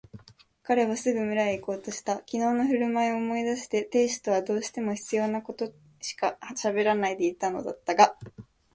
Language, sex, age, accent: Japanese, female, 19-29, 標準語